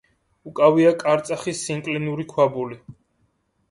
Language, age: Georgian, 19-29